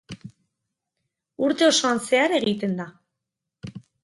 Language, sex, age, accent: Basque, female, 30-39, Erdialdekoa edo Nafarra (Gipuzkoa, Nafarroa)